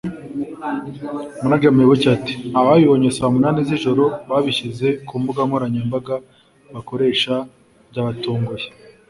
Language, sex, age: Kinyarwanda, male, 19-29